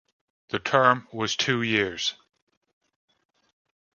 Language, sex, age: English, male, 40-49